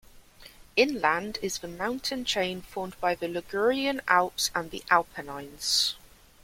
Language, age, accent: English, 19-29, England English